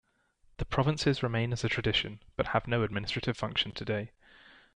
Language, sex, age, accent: English, male, 19-29, England English